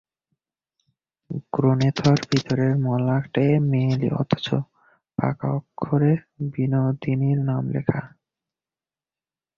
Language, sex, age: Bengali, male, 19-29